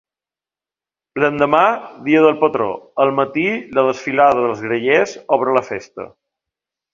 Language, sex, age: Catalan, male, 40-49